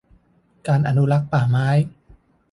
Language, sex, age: Thai, male, 19-29